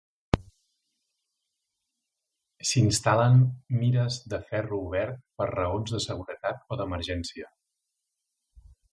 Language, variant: Catalan, Central